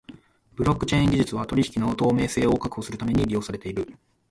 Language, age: Japanese, 30-39